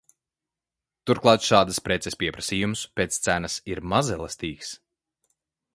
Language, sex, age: Latvian, male, 30-39